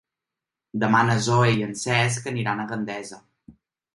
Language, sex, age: Catalan, male, 19-29